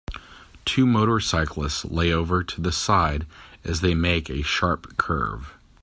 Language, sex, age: English, male, 40-49